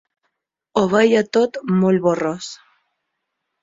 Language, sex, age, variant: Catalan, female, 30-39, Balear